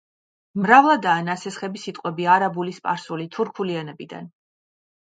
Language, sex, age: Georgian, female, 40-49